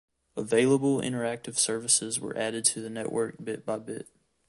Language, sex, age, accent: English, male, 19-29, United States English